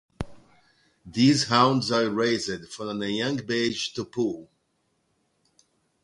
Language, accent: English, Brazilian